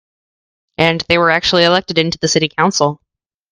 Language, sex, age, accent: English, female, 19-29, United States English